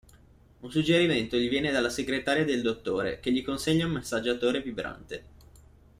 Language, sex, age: Italian, male, 19-29